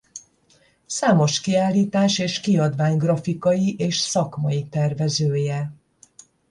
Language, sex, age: Hungarian, female, 60-69